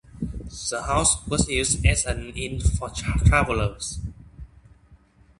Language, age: English, 19-29